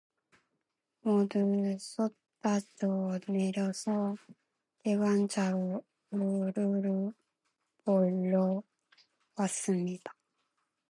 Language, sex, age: Korean, female, 19-29